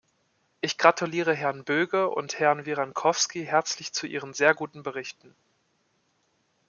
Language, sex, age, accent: German, male, 19-29, Deutschland Deutsch